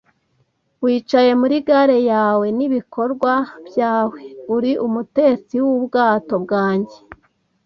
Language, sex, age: Kinyarwanda, female, 19-29